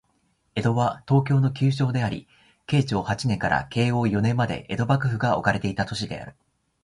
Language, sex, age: Japanese, male, 19-29